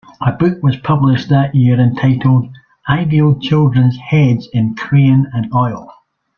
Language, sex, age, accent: English, male, 50-59, Scottish English